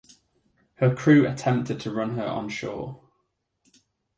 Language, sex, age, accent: English, male, 19-29, England English